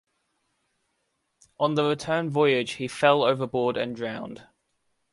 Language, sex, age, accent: English, male, under 19, Australian English